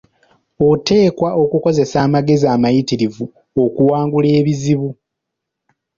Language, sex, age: Ganda, male, under 19